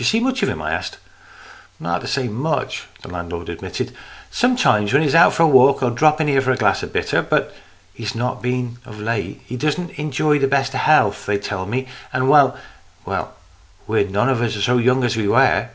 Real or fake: real